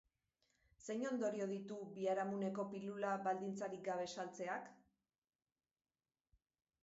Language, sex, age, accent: Basque, female, 40-49, Mendebalekoa (Araba, Bizkaia, Gipuzkoako mendebaleko herri batzuk)